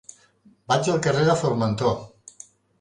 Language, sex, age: Catalan, male, 60-69